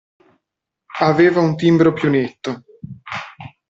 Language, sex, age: Italian, male, 30-39